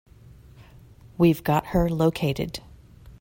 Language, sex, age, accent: English, female, 50-59, United States English